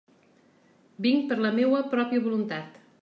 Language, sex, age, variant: Catalan, female, 40-49, Central